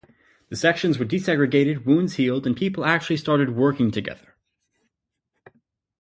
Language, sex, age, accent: English, male, 19-29, United States English